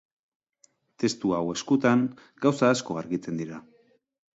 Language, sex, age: Basque, male, 30-39